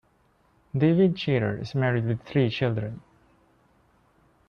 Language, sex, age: English, male, 19-29